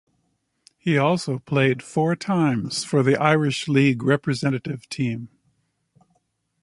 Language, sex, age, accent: English, male, 60-69, Canadian English